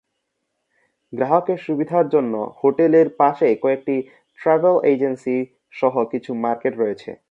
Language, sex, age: Bengali, male, under 19